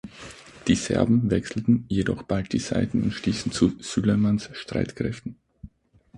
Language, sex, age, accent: German, male, 19-29, Österreichisches Deutsch